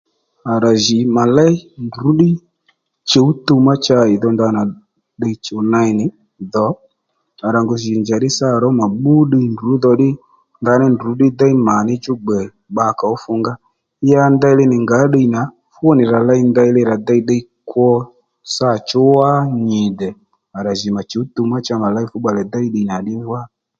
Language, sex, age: Lendu, male, 30-39